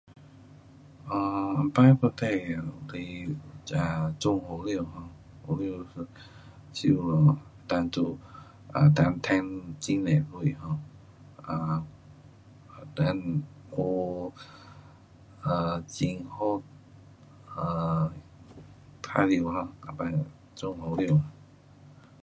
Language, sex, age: Pu-Xian Chinese, male, 40-49